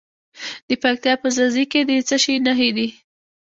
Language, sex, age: Pashto, female, 19-29